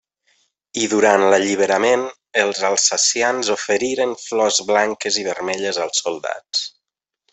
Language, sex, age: Catalan, male, 30-39